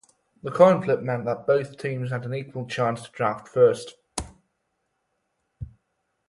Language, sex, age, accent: English, male, 19-29, England English